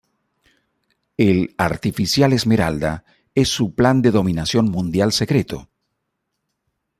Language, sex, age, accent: Spanish, male, 50-59, América central